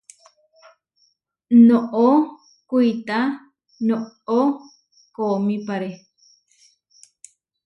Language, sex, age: Huarijio, female, 30-39